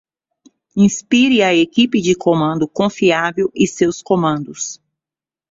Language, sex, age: Portuguese, female, 40-49